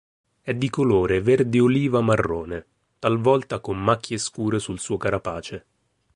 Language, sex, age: Italian, male, 30-39